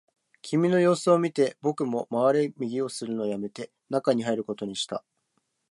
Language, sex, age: Japanese, male, 19-29